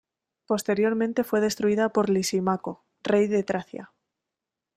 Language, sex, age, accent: Spanish, female, 19-29, España: Centro-Sur peninsular (Madrid, Toledo, Castilla-La Mancha)